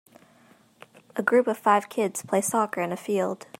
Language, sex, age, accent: English, female, 19-29, United States English